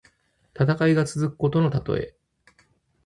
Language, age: Japanese, 40-49